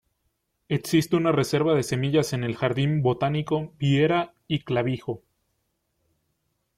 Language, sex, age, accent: Spanish, male, 19-29, México